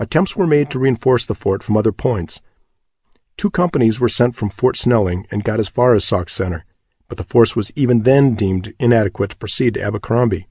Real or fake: real